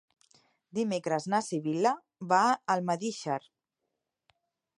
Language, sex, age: Catalan, female, 30-39